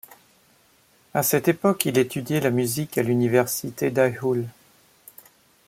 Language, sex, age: French, male, 40-49